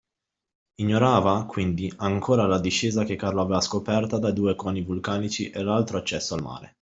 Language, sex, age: Italian, male, 19-29